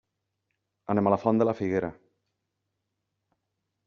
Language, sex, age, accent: Catalan, male, 40-49, valencià